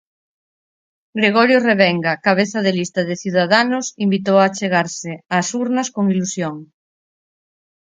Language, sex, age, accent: Galician, female, 40-49, Normativo (estándar)